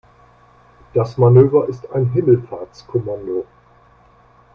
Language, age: German, 60-69